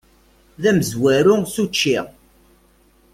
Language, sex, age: Kabyle, male, 30-39